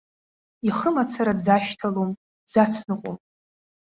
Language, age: Abkhazian, 19-29